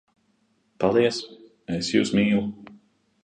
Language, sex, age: Latvian, male, 30-39